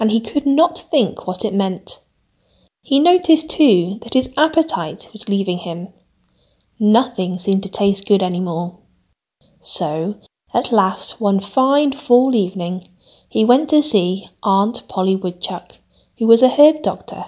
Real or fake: real